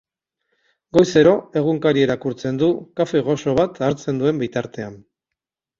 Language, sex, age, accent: Basque, male, 50-59, Mendebalekoa (Araba, Bizkaia, Gipuzkoako mendebaleko herri batzuk)